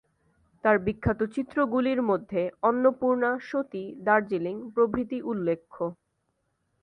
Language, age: Bengali, 19-29